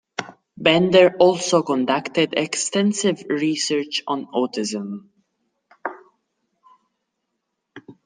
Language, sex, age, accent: English, male, under 19, United States English